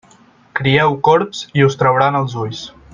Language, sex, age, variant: Catalan, male, 19-29, Central